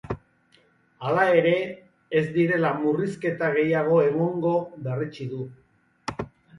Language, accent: Basque, Erdialdekoa edo Nafarra (Gipuzkoa, Nafarroa)